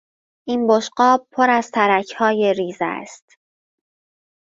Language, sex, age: Persian, female, 19-29